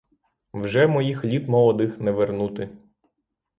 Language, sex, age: Ukrainian, male, 30-39